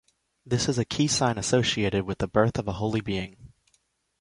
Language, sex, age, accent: English, male, 19-29, United States English